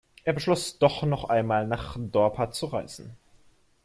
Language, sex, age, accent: German, male, 19-29, Deutschland Deutsch